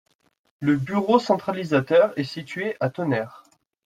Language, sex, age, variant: French, male, 19-29, Français de métropole